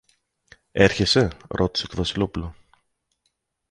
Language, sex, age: Greek, male, 30-39